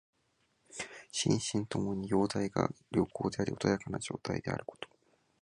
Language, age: Japanese, 19-29